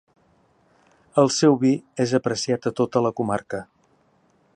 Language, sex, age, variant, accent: Catalan, male, 60-69, Central, central